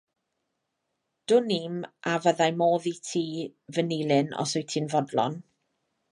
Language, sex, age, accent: Welsh, female, 30-39, Y Deyrnas Unedig Cymraeg